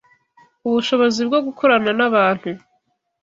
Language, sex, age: Kinyarwanda, female, 19-29